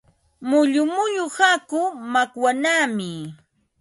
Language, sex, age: Ambo-Pasco Quechua, female, 50-59